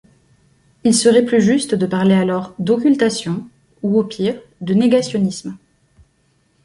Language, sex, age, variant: French, female, 19-29, Français de métropole